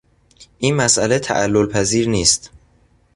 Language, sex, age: Persian, male, under 19